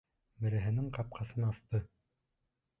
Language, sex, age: Bashkir, male, 19-29